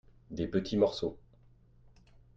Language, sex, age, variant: French, male, 30-39, Français de métropole